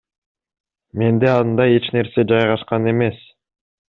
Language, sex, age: Kyrgyz, male, 19-29